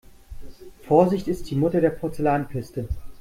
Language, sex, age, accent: German, male, 30-39, Deutschland Deutsch